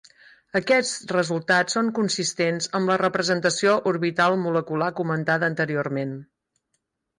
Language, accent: Catalan, Girona